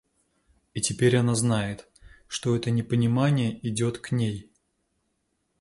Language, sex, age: Russian, male, 40-49